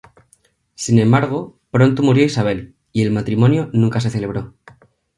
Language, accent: Spanish, España: Centro-Sur peninsular (Madrid, Toledo, Castilla-La Mancha)